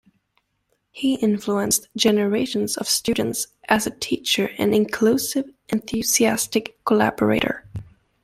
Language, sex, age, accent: English, female, 19-29, England English